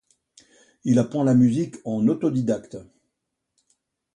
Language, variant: French, Français de métropole